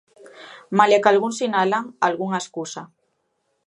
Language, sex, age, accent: Galician, female, 19-29, Normativo (estándar)